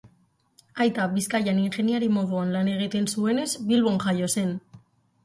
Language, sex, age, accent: Basque, female, 19-29, Mendebalekoa (Araba, Bizkaia, Gipuzkoako mendebaleko herri batzuk)